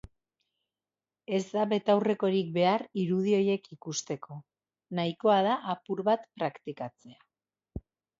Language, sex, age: Basque, female, 30-39